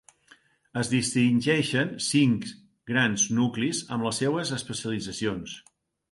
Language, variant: Catalan, Central